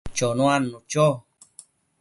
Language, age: Matsés, 30-39